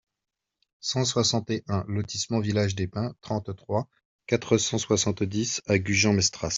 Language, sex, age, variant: French, male, 40-49, Français de métropole